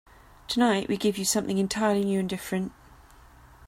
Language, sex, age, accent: English, female, 40-49, England English